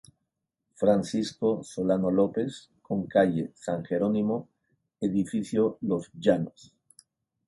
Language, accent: Spanish, Andino-Pacífico: Colombia, Perú, Ecuador, oeste de Bolivia y Venezuela andina